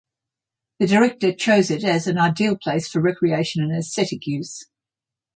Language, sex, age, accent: English, female, 60-69, Australian English